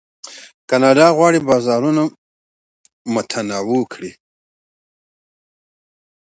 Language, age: Pashto, 40-49